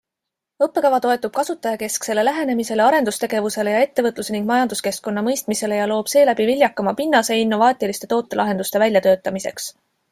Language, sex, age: Estonian, female, 40-49